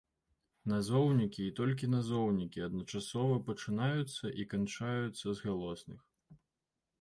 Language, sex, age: Belarusian, male, 19-29